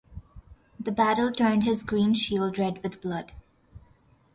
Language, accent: English, India and South Asia (India, Pakistan, Sri Lanka)